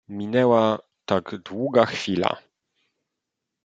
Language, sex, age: Polish, male, 30-39